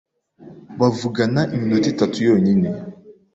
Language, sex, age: Kinyarwanda, female, 19-29